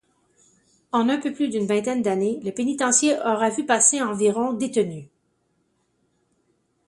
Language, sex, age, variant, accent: French, female, 50-59, Français d'Amérique du Nord, Français du Canada